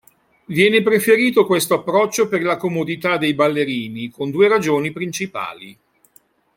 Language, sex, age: Italian, male, 60-69